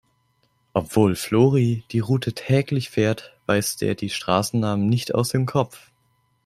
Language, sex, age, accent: German, male, 19-29, Deutschland Deutsch